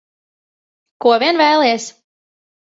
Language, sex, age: Latvian, female, 30-39